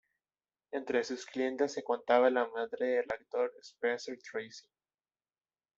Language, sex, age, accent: Spanish, male, 19-29, México